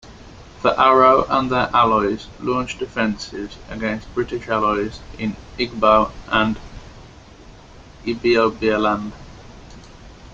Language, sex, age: English, male, 19-29